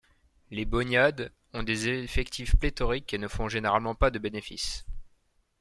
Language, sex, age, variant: French, male, 19-29, Français de métropole